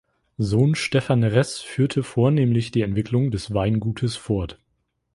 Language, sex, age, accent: German, male, 19-29, Deutschland Deutsch